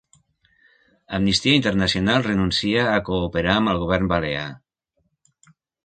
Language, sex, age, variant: Catalan, male, 60-69, Nord-Occidental